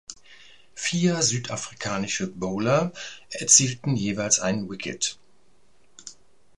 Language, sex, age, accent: German, male, 60-69, Deutschland Deutsch